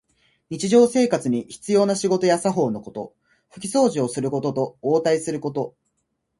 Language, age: Japanese, 19-29